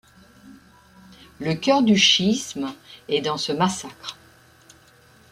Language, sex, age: French, female, 60-69